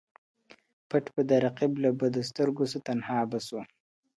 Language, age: Pashto, 19-29